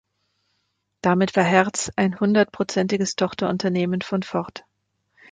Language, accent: German, Deutschland Deutsch